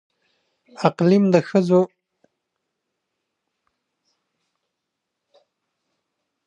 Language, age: Pashto, 30-39